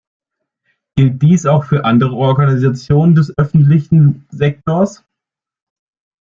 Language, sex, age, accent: German, male, under 19, Deutschland Deutsch